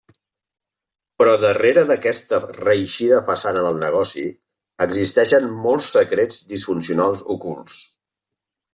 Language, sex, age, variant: Catalan, male, 50-59, Central